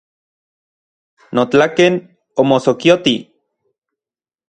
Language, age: Central Puebla Nahuatl, 30-39